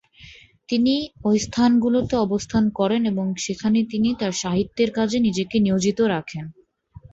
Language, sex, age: Bengali, female, 19-29